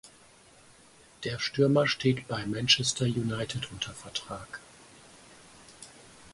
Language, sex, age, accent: German, male, 50-59, Deutschland Deutsch